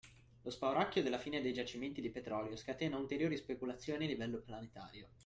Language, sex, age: Italian, male, 19-29